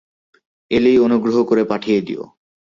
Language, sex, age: Bengali, male, 19-29